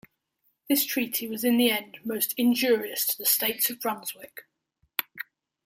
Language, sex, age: English, male, under 19